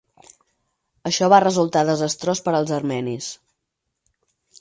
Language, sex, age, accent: Catalan, female, 40-49, estàndard